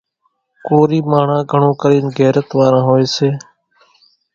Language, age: Kachi Koli, 19-29